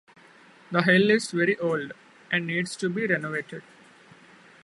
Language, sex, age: English, male, 19-29